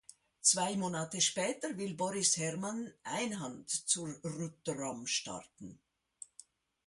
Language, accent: German, Schweizerdeutsch